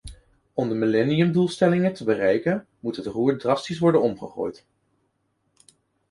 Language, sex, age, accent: Dutch, male, 19-29, Nederlands Nederlands